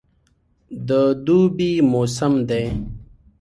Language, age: Pashto, 19-29